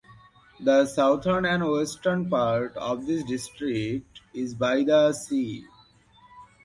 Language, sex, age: English, male, 19-29